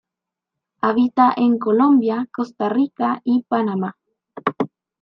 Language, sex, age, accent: Spanish, female, 19-29, América central